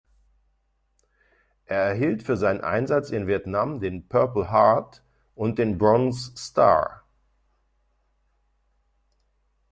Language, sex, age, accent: German, male, 50-59, Deutschland Deutsch